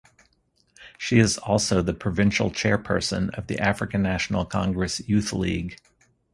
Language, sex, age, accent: English, male, 50-59, United States English